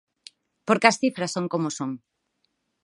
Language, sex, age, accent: Galician, female, 40-49, Normativo (estándar); Neofalante